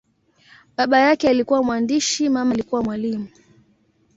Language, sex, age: Swahili, female, 19-29